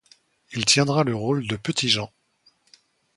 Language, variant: French, Français de métropole